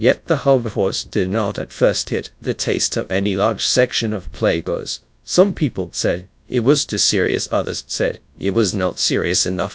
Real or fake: fake